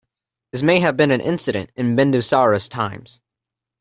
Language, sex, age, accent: English, male, under 19, United States English